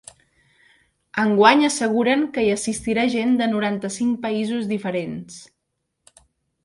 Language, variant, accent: Catalan, Central, central